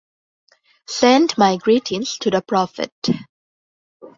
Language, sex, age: English, female, 19-29